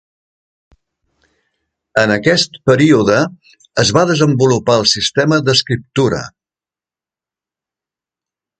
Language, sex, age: Catalan, male, 70-79